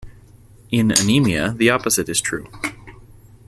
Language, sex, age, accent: English, male, 19-29, United States English